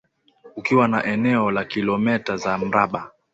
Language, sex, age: Swahili, male, 19-29